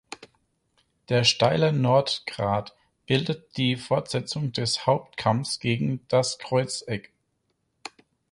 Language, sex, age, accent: German, male, 40-49, Deutschland Deutsch